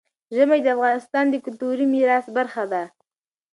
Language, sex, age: Pashto, female, 19-29